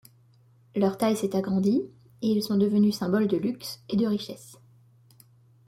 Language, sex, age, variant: French, female, 19-29, Français de métropole